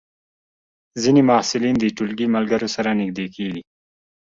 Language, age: Pashto, 30-39